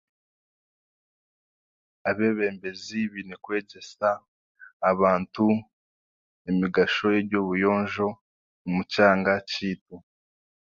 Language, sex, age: Chiga, male, 19-29